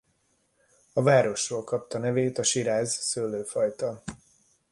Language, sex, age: Hungarian, male, 50-59